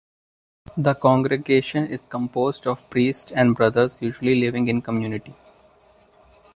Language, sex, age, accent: English, male, 19-29, India and South Asia (India, Pakistan, Sri Lanka)